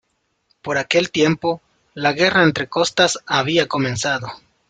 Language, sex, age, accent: Spanish, male, 30-39, América central